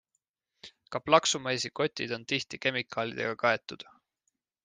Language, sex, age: Estonian, male, 19-29